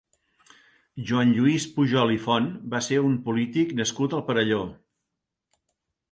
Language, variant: Catalan, Central